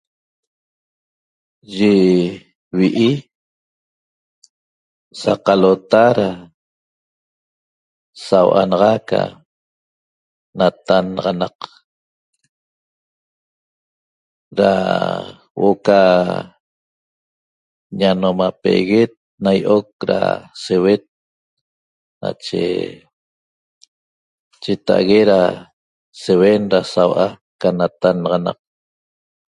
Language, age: Toba, 60-69